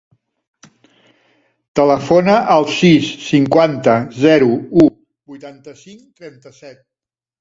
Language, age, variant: Catalan, 50-59, Central